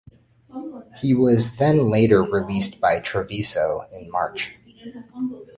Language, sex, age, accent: English, male, 30-39, United States English